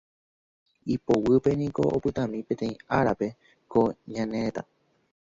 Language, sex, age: Guarani, male, 19-29